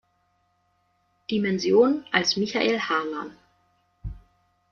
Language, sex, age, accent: German, female, 19-29, Deutschland Deutsch